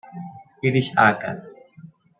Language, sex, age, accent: Spanish, male, 19-29, Caribe: Cuba, Venezuela, Puerto Rico, República Dominicana, Panamá, Colombia caribeña, México caribeño, Costa del golfo de México